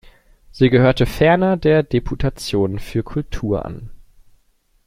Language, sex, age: German, male, 19-29